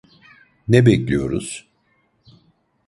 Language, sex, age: Turkish, male, 60-69